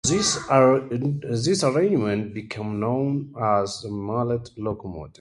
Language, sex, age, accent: English, male, 30-39, United States English